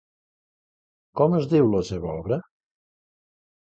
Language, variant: Catalan, Central